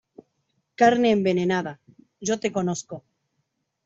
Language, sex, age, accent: Spanish, female, 40-49, Rioplatense: Argentina, Uruguay, este de Bolivia, Paraguay